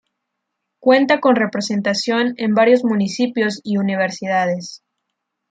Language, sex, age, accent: Spanish, female, 19-29, México